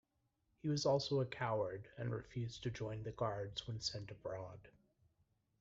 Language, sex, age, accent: English, male, 30-39, United States English